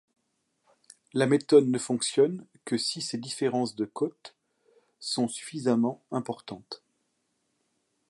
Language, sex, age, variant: French, male, 60-69, Français de métropole